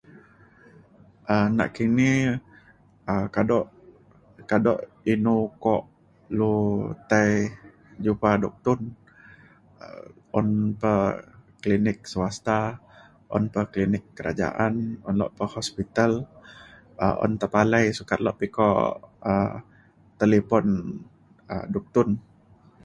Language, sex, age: Mainstream Kenyah, male, 30-39